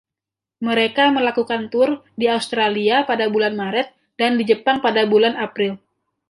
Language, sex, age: Indonesian, female, 19-29